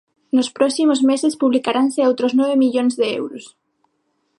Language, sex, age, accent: Galician, female, under 19, Normativo (estándar); Neofalante